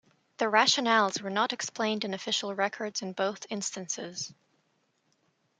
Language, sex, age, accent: English, female, 19-29, United States English